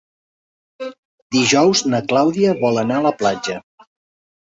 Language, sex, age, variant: Catalan, male, 50-59, Central